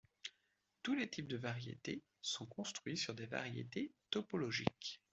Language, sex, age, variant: French, male, 30-39, Français de métropole